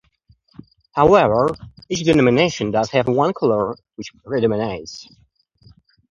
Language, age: English, 19-29